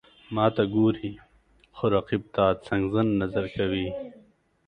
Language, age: Pashto, 19-29